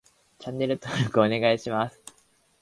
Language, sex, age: Japanese, male, under 19